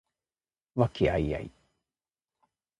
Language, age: Japanese, 30-39